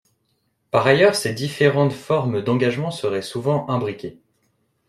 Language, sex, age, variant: French, male, 19-29, Français de métropole